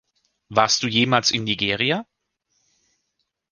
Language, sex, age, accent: German, male, 30-39, Deutschland Deutsch